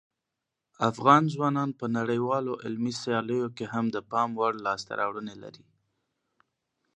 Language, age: Pashto, 19-29